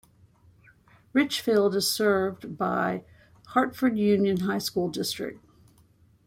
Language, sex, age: English, female, 60-69